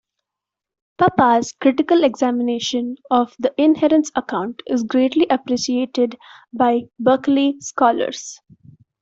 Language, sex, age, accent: English, female, 19-29, India and South Asia (India, Pakistan, Sri Lanka)